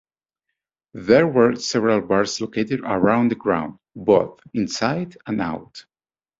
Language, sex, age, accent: English, male, 40-49, United States English